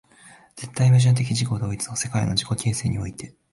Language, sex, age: Japanese, male, 19-29